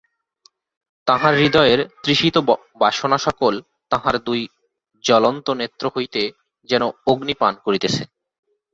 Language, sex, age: Bengali, male, 30-39